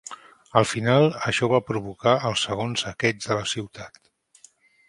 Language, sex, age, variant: Catalan, male, 50-59, Central